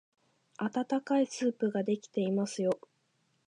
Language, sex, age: Japanese, female, 19-29